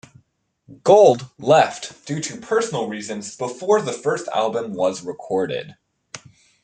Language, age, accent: English, 19-29, United States English